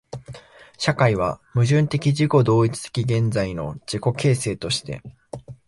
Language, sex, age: Japanese, male, 19-29